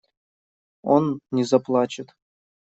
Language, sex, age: Russian, male, 19-29